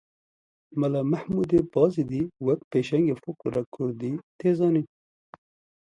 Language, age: Kurdish, 30-39